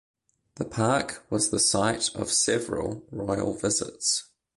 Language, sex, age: English, male, 30-39